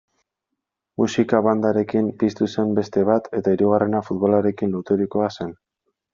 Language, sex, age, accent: Basque, male, 19-29, Erdialdekoa edo Nafarra (Gipuzkoa, Nafarroa)